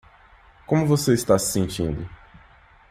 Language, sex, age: Portuguese, male, 19-29